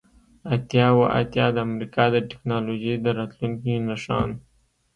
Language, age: Pashto, 19-29